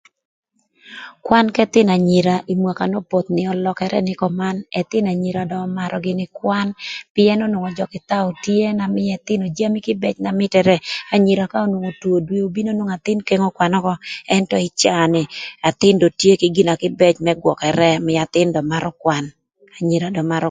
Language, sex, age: Thur, female, 50-59